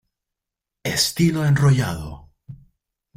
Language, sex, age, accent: Spanish, male, 19-29, Andino-Pacífico: Colombia, Perú, Ecuador, oeste de Bolivia y Venezuela andina